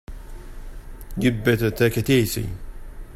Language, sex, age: English, male, 30-39